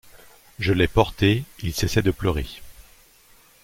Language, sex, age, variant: French, male, 40-49, Français de métropole